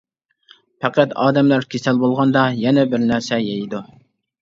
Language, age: Uyghur, 19-29